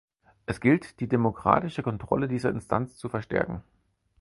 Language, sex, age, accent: German, male, 40-49, Deutschland Deutsch